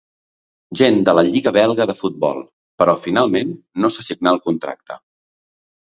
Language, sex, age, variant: Catalan, male, 40-49, Central